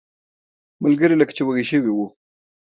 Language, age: Pashto, 30-39